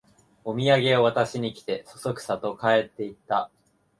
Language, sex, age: Japanese, male, 19-29